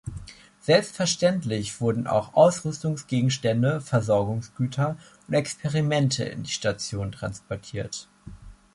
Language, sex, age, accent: German, male, 19-29, Deutschland Deutsch